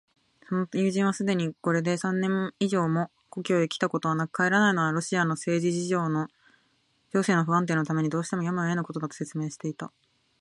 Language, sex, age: Japanese, female, 19-29